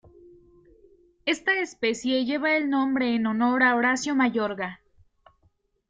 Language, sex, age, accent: Spanish, female, 19-29, México